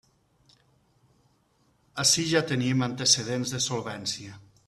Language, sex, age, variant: Catalan, male, 40-49, Nord-Occidental